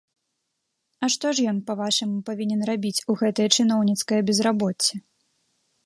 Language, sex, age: Belarusian, female, 19-29